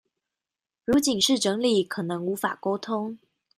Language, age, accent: Chinese, 19-29, 出生地：臺北市